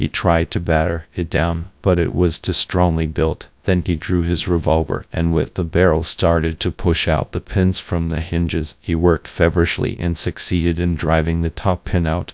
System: TTS, GradTTS